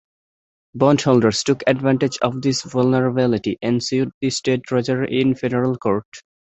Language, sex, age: English, male, 19-29